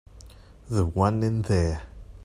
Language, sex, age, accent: English, male, 30-39, Hong Kong English